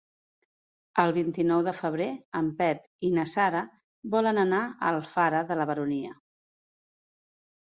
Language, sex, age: Catalan, female, 40-49